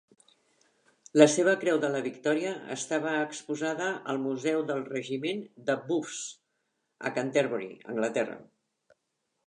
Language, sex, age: Catalan, female, 60-69